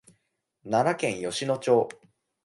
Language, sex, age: Japanese, male, under 19